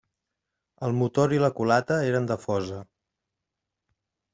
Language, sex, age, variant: Catalan, male, 30-39, Central